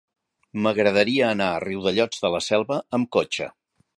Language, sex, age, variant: Catalan, male, 60-69, Central